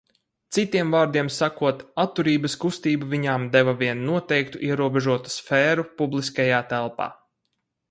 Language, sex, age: Latvian, male, 30-39